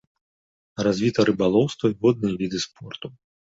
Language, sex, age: Belarusian, male, 30-39